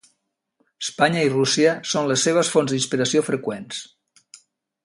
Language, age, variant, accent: Catalan, 60-69, Central, central